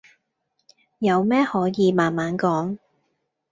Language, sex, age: Cantonese, female, 19-29